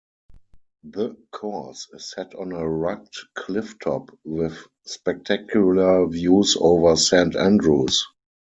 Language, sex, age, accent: English, male, 40-49, German English